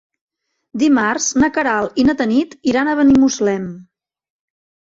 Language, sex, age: Catalan, female, 30-39